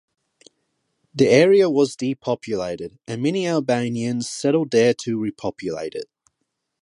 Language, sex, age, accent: English, male, 19-29, Australian English; England English